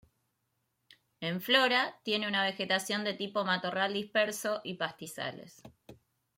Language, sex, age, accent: Spanish, female, 40-49, Rioplatense: Argentina, Uruguay, este de Bolivia, Paraguay